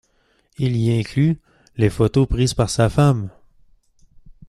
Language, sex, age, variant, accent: French, male, 19-29, Français d'Amérique du Nord, Français du Canada